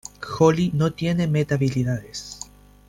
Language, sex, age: Spanish, male, 19-29